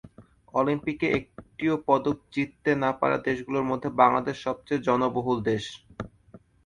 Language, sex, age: Bengali, male, 19-29